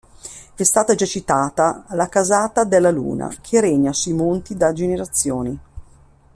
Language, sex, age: Italian, female, 50-59